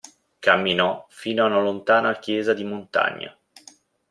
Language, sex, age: Italian, male, 30-39